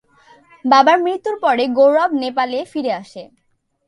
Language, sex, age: Bengali, female, 19-29